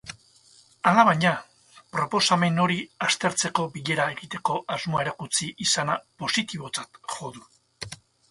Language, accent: Basque, Mendebalekoa (Araba, Bizkaia, Gipuzkoako mendebaleko herri batzuk)